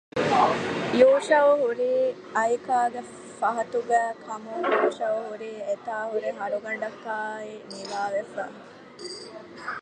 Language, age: Divehi, 40-49